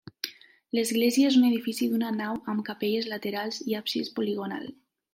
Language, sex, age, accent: Catalan, female, 19-29, valencià